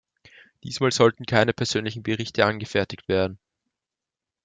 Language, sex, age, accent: German, male, 19-29, Österreichisches Deutsch